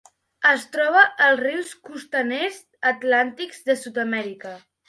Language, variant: Catalan, Nord-Occidental